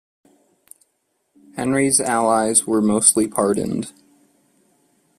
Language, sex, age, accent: English, male, under 19, United States English